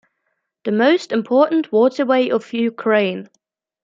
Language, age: English, 19-29